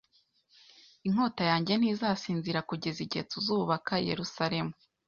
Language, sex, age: Kinyarwanda, female, 19-29